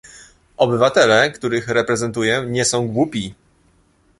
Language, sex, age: Polish, male, 19-29